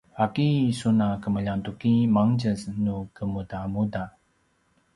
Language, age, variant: Paiwan, 30-39, pinayuanan a kinaikacedasan (東排灣語)